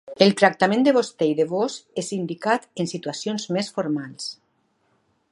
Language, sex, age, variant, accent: Catalan, female, 50-59, Valencià central, valencià